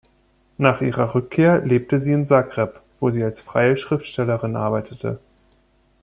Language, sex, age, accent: German, male, 30-39, Deutschland Deutsch